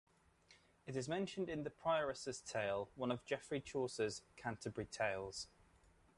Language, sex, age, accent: English, male, 30-39, England English